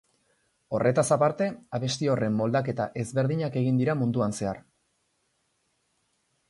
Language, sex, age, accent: Basque, male, 19-29, Erdialdekoa edo Nafarra (Gipuzkoa, Nafarroa)